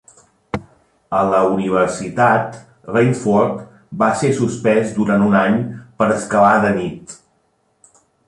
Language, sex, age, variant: Catalan, male, 40-49, Central